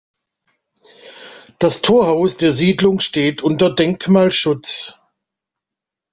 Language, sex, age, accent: German, male, 50-59, Deutschland Deutsch